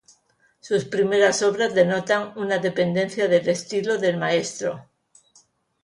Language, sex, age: Spanish, female, 50-59